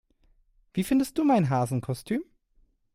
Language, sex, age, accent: German, male, 30-39, Deutschland Deutsch